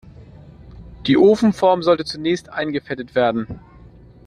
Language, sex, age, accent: German, male, 30-39, Deutschland Deutsch